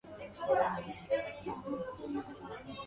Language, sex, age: English, female, 19-29